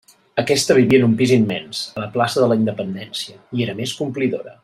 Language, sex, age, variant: Catalan, male, 40-49, Central